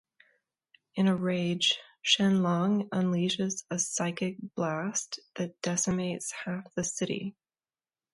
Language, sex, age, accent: English, female, 30-39, United States English